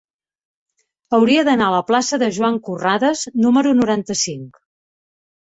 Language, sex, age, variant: Catalan, female, 40-49, Central